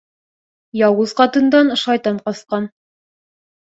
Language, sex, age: Bashkir, female, 19-29